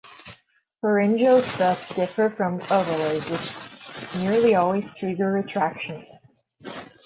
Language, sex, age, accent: English, female, 19-29, United States English